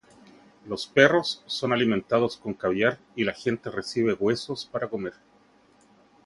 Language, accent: Spanish, Chileno: Chile, Cuyo